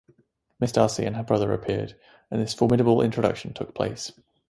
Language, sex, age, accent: English, male, 19-29, England English